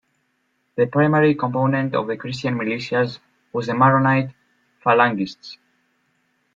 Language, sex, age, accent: English, male, 19-29, United States English